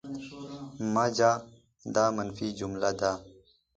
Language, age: Pashto, 19-29